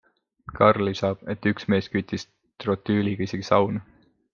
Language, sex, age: Estonian, male, 19-29